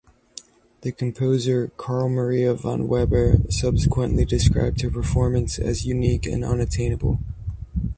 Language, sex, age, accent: English, male, 19-29, United States English